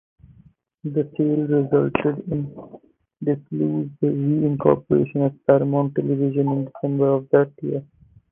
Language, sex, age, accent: English, male, 19-29, India and South Asia (India, Pakistan, Sri Lanka)